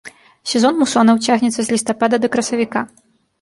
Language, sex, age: Belarusian, female, 30-39